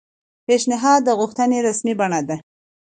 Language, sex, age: Pashto, female, 19-29